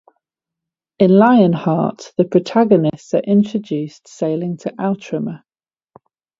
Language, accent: English, England English